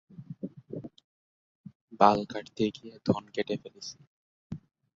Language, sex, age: Bengali, male, under 19